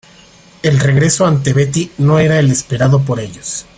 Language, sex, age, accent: Spanish, male, 30-39, México